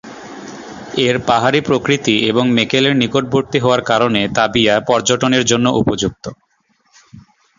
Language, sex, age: Bengali, male, 19-29